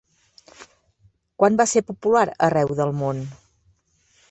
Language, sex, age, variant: Catalan, female, 40-49, Central